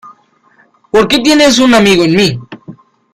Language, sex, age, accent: Spanish, male, under 19, Andino-Pacífico: Colombia, Perú, Ecuador, oeste de Bolivia y Venezuela andina